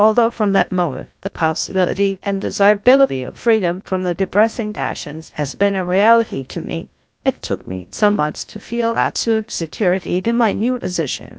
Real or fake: fake